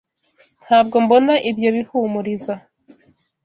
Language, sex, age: Kinyarwanda, female, 19-29